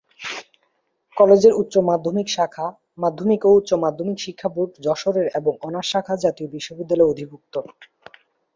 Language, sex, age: Bengali, male, under 19